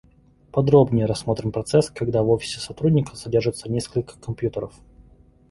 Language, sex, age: Russian, male, 30-39